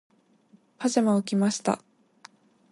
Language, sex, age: Japanese, female, 19-29